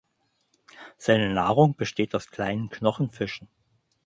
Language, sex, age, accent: German, male, 50-59, Deutschland Deutsch